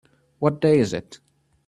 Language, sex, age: English, male, under 19